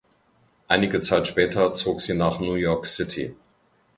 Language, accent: German, Deutschland Deutsch